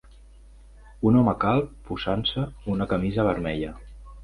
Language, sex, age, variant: Catalan, male, 40-49, Central